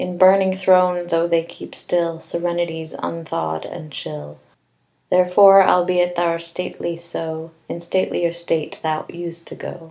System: none